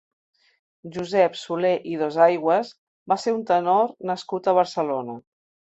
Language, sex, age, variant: Catalan, female, 50-59, Central